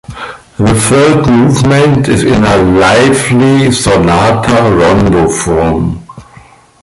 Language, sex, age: English, male, 50-59